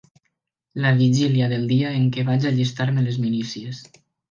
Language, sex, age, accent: Catalan, male, 19-29, valencià